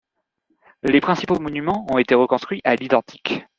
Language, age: French, 19-29